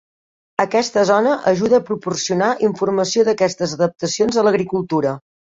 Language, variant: Catalan, Central